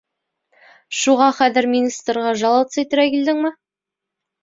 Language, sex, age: Bashkir, female, 19-29